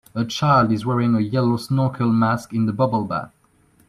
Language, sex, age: English, male, 19-29